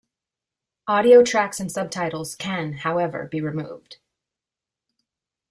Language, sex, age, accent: English, female, 30-39, United States English